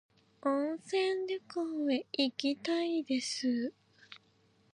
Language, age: Japanese, 19-29